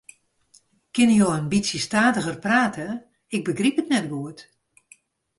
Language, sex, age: Western Frisian, female, 60-69